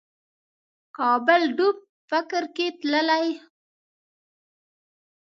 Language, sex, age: Pashto, female, 30-39